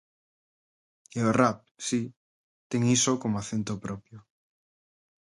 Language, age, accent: Galician, 30-39, Normativo (estándar)